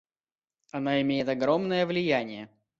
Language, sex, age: Russian, male, 19-29